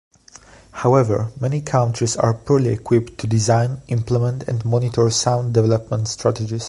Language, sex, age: English, male, 19-29